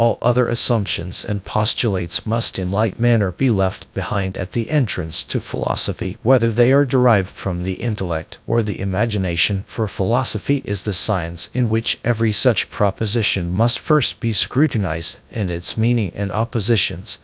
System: TTS, GradTTS